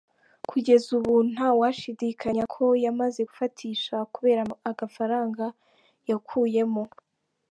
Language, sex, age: Kinyarwanda, female, 19-29